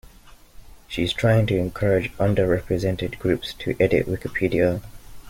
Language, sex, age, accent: English, male, 19-29, England English